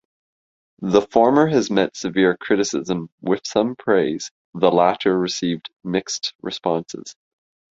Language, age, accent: English, 30-39, Canadian English